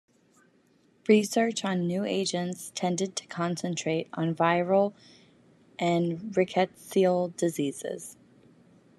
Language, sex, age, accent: English, female, 19-29, United States English